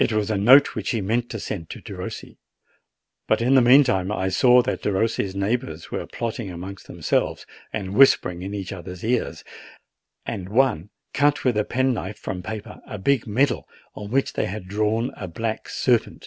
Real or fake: real